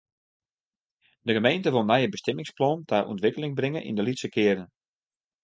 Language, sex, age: Western Frisian, male, 19-29